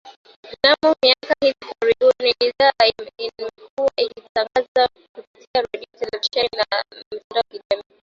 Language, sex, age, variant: Swahili, female, 19-29, Kiswahili cha Bara ya Kenya